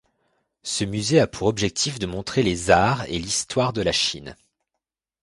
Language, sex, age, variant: French, male, 19-29, Français de métropole